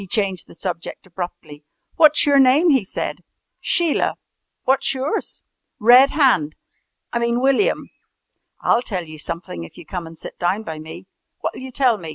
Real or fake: real